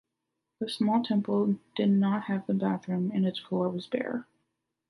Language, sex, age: English, female, 19-29